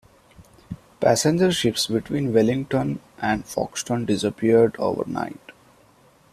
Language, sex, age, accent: English, male, 30-39, India and South Asia (India, Pakistan, Sri Lanka)